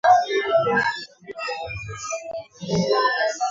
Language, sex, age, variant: Swahili, female, 19-29, Kiswahili cha Bara ya Kenya